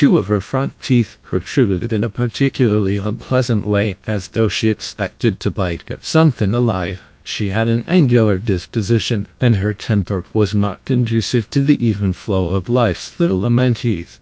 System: TTS, GlowTTS